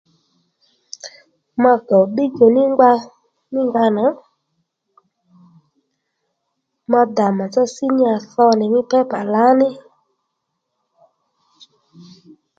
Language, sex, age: Lendu, female, 30-39